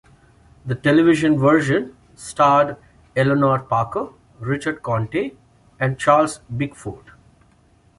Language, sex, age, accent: English, male, 40-49, India and South Asia (India, Pakistan, Sri Lanka)